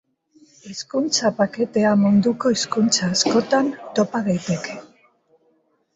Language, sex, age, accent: Basque, female, 70-79, Mendebalekoa (Araba, Bizkaia, Gipuzkoako mendebaleko herri batzuk)